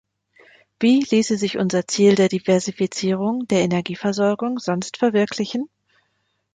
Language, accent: German, Deutschland Deutsch